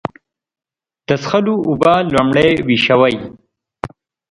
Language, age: Pashto, 30-39